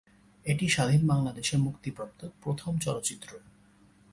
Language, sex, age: Bengali, male, 19-29